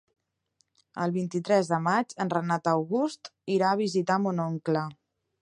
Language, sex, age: Catalan, female, 30-39